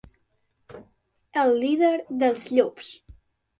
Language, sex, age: Catalan, female, under 19